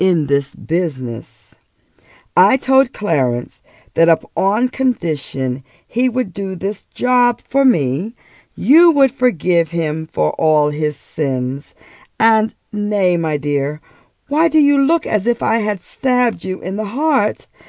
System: none